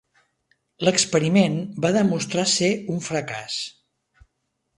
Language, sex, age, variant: Catalan, male, 60-69, Nord-Occidental